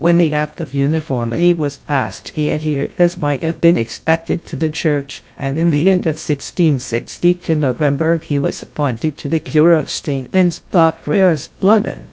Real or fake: fake